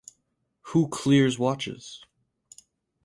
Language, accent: English, United States English